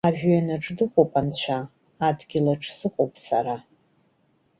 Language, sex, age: Abkhazian, female, 40-49